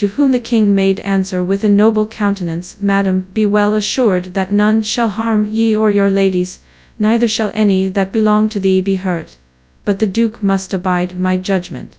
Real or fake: fake